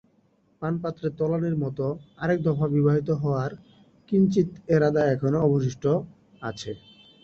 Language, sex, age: Bengali, male, 19-29